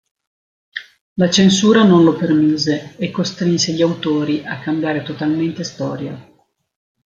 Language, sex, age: Italian, female, 50-59